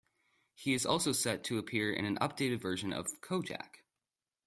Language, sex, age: English, male, under 19